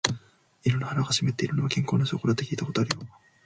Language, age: Japanese, 19-29